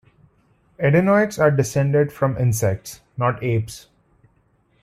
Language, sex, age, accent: English, male, 30-39, India and South Asia (India, Pakistan, Sri Lanka)